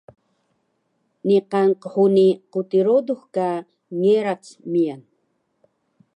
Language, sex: Taroko, female